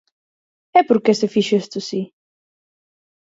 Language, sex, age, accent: Galician, female, 30-39, Central (gheada)